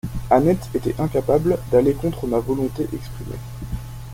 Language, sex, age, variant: French, male, 19-29, Français de métropole